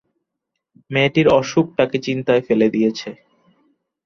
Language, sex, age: Bengali, male, under 19